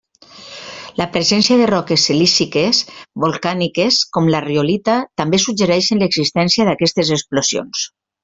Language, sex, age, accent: Catalan, female, 50-59, valencià